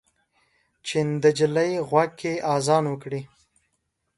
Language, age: Pashto, under 19